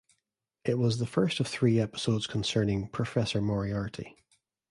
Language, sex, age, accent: English, male, 40-49, Northern Irish